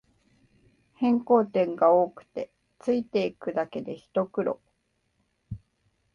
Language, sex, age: Japanese, female, 19-29